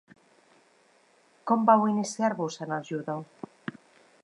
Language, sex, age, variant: Catalan, female, 50-59, Central